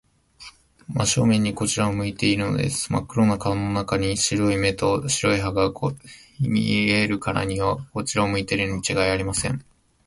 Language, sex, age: Japanese, male, 19-29